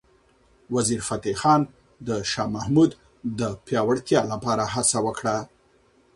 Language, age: Pashto, 40-49